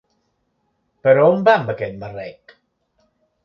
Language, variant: Catalan, Central